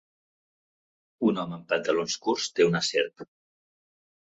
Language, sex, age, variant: Catalan, male, 40-49, Central